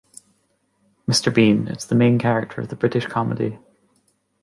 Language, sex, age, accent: English, female, 19-29, Scottish English